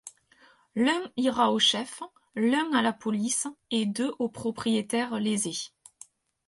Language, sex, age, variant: French, female, 30-39, Français de métropole